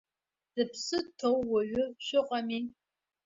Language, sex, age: Abkhazian, female, under 19